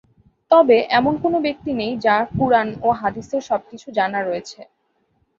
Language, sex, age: Bengali, female, under 19